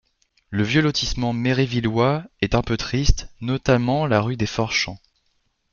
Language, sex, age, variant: French, male, 19-29, Français de métropole